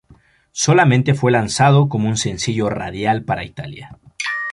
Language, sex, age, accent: Spanish, male, 19-29, México